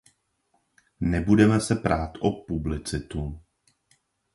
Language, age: Czech, 30-39